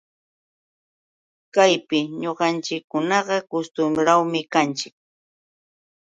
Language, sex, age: Yauyos Quechua, female, 60-69